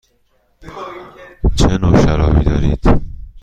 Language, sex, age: Persian, male, 30-39